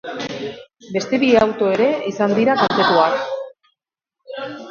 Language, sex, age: Basque, female, 30-39